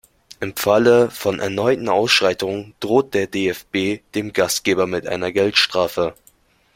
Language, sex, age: German, male, 19-29